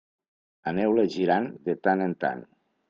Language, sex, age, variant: Catalan, male, 60-69, Nord-Occidental